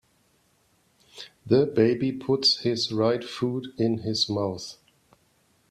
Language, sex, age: English, male, 40-49